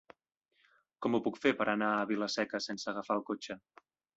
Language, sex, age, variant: Catalan, male, 19-29, Central